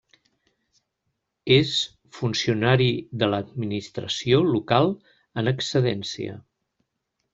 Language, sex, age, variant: Catalan, male, 60-69, Central